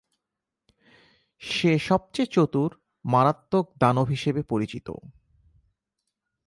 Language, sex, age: Bengali, male, 19-29